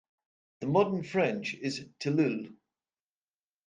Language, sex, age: English, male, 50-59